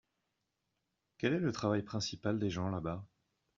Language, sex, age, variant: French, male, 40-49, Français de métropole